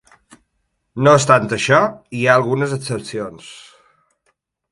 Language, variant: Catalan, Balear